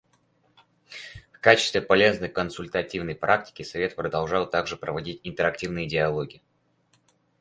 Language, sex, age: Russian, male, under 19